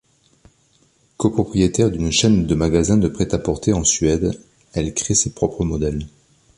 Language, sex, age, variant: French, male, 40-49, Français de métropole